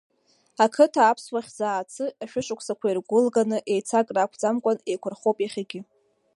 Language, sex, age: Abkhazian, female, 19-29